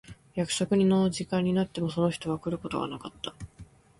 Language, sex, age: Japanese, female, 19-29